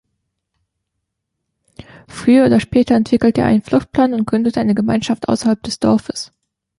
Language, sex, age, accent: German, female, 19-29, Deutschland Deutsch